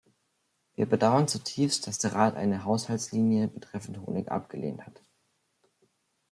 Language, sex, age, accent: German, male, under 19, Deutschland Deutsch